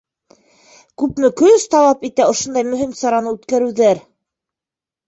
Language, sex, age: Bashkir, female, 30-39